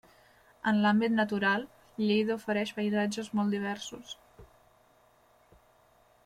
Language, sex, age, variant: Catalan, female, 19-29, Central